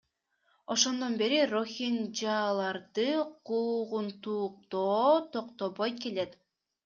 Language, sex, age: Kyrgyz, female, 19-29